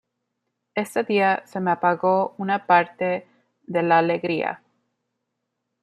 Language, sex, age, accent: Spanish, female, 19-29, México